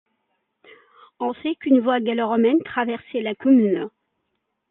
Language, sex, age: French, female, 40-49